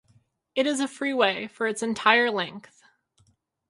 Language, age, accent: English, 19-29, United States English